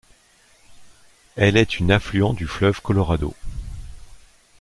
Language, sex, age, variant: French, male, 40-49, Français de métropole